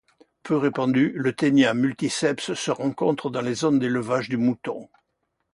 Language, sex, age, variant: French, male, 80-89, Français de métropole